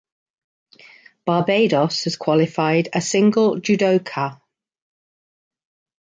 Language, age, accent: English, 50-59, England English